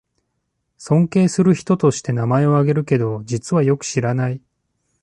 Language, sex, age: Japanese, male, 30-39